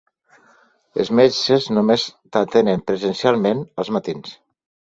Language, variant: Catalan, Septentrional